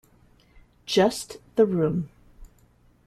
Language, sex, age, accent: English, female, 50-59, United States English